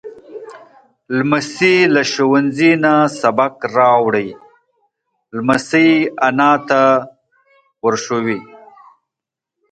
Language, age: Pashto, 40-49